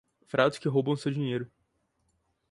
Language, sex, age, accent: Portuguese, male, 19-29, Mineiro